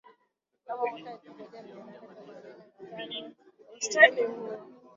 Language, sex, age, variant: Swahili, female, 19-29, Kiswahili cha Bara ya Kenya